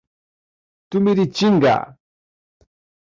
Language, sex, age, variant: Portuguese, male, 30-39, Portuguese (Brasil)